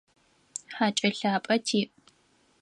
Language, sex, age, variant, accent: Adyghe, female, 19-29, Адыгабзэ (Кирил, пстэумэ зэдыряе), Бжъэдыгъу (Bjeduğ)